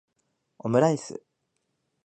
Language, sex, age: Japanese, male, 19-29